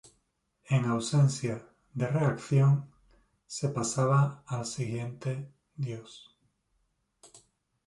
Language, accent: Spanish, España: Sur peninsular (Andalucia, Extremadura, Murcia)